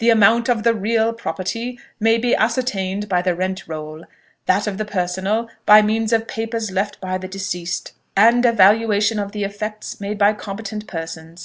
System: none